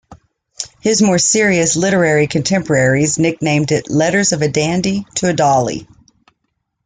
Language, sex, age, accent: English, female, 50-59, United States English